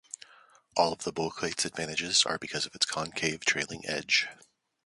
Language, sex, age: English, male, 40-49